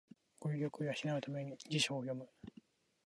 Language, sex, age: Japanese, male, 19-29